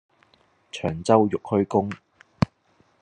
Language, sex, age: Cantonese, male, 19-29